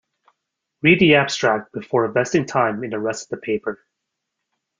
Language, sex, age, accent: English, male, 30-39, Canadian English